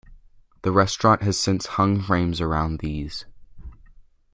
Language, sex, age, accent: English, male, under 19, United States English